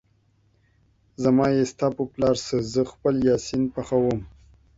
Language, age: Pashto, 30-39